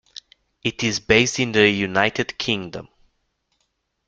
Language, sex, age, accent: English, male, 19-29, United States English